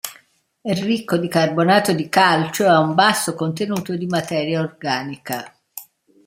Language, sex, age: Italian, female, 60-69